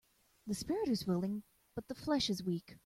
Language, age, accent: English, 30-39, United States English